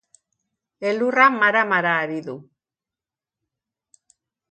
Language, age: Basque, 60-69